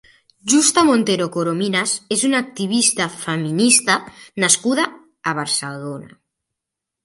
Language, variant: Catalan, Central